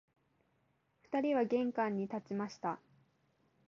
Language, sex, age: Japanese, female, 19-29